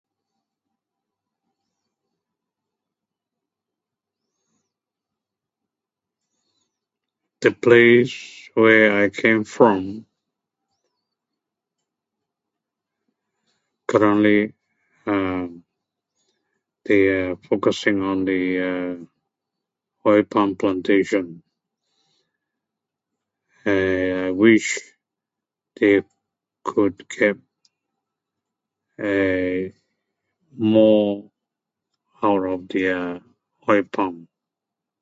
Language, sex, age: English, male, 70-79